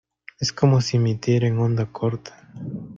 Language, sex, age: Spanish, male, 19-29